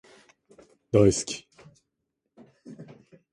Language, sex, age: Japanese, male, under 19